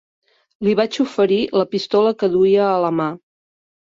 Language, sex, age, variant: Catalan, female, 50-59, Central